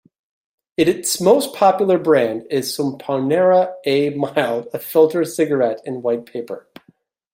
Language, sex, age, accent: English, male, 40-49, United States English